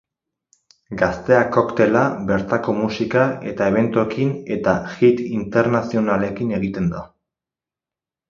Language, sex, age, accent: Basque, male, 19-29, Erdialdekoa edo Nafarra (Gipuzkoa, Nafarroa)